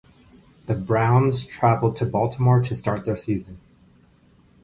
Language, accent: English, United States English